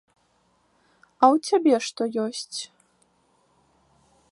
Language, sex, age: Belarusian, female, 19-29